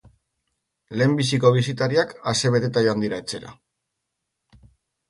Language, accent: Basque, Mendebalekoa (Araba, Bizkaia, Gipuzkoako mendebaleko herri batzuk)